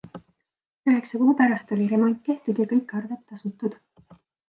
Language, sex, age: Estonian, female, 19-29